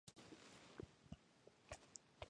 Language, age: Japanese, 19-29